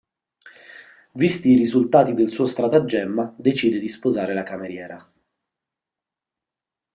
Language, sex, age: Italian, male, 30-39